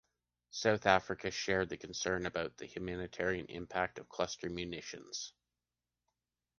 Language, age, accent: English, 30-39, Canadian English